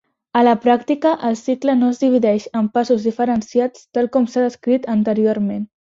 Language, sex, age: Catalan, female, under 19